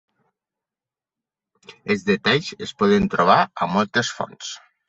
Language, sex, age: Catalan, male, 50-59